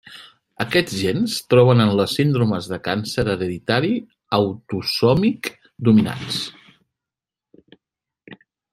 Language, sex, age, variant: Catalan, male, 40-49, Central